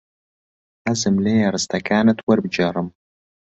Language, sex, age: Central Kurdish, male, 19-29